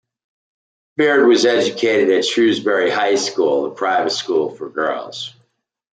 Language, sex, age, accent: English, male, 60-69, United States English